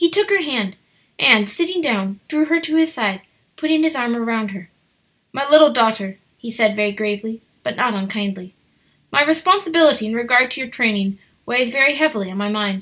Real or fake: real